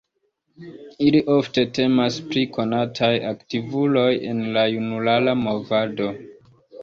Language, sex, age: Esperanto, male, 19-29